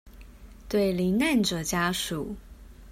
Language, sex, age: Chinese, female, 30-39